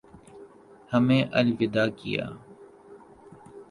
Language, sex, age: Urdu, male, 19-29